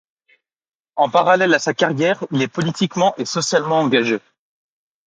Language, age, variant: French, under 19, Français de métropole